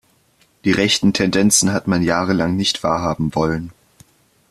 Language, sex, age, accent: German, male, under 19, Deutschland Deutsch